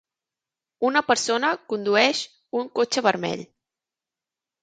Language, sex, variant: Catalan, female, Central